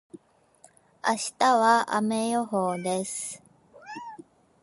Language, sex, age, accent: Japanese, female, 19-29, 標準語